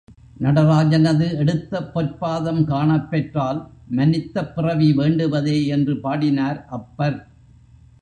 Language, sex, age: Tamil, male, 70-79